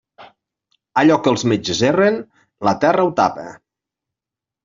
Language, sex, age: Catalan, male, 40-49